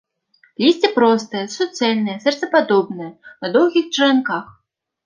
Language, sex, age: Belarusian, female, 19-29